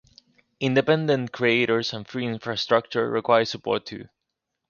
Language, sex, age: English, male, 19-29